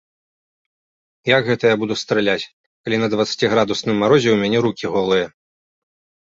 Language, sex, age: Belarusian, male, 30-39